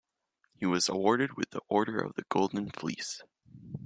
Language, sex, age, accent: English, male, 19-29, United States English